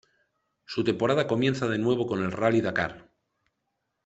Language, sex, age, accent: Spanish, male, 40-49, España: Centro-Sur peninsular (Madrid, Toledo, Castilla-La Mancha)